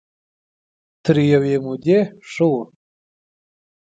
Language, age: Pashto, 19-29